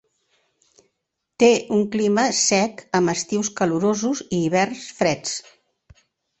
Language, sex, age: Catalan, female, 70-79